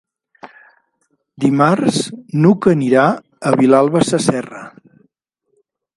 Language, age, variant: Catalan, 60-69, Central